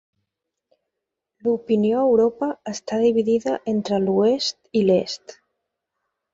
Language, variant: Catalan, Septentrional